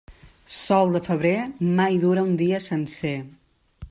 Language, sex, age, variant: Catalan, female, 40-49, Central